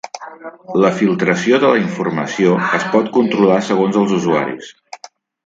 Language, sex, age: Catalan, male, 50-59